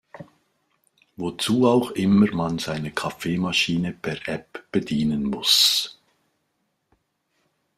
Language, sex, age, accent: German, male, 40-49, Schweizerdeutsch